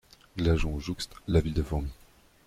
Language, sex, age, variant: French, male, 19-29, Français de métropole